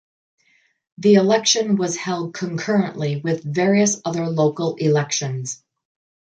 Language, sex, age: English, female, 50-59